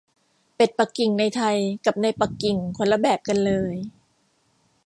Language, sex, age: Thai, female, 50-59